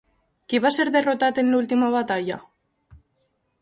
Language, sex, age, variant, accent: Catalan, female, 19-29, Valencià meridional, valencià